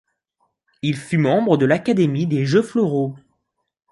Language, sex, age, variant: French, male, under 19, Français de métropole